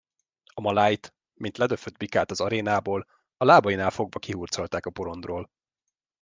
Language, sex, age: Hungarian, male, 30-39